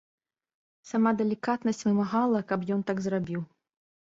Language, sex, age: Belarusian, female, 19-29